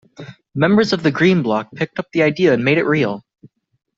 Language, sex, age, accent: English, male, 19-29, United States English